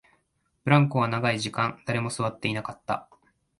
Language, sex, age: Japanese, male, 19-29